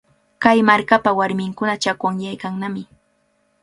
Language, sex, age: Cajatambo North Lima Quechua, female, 19-29